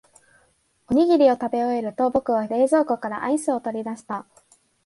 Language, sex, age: Japanese, female, 19-29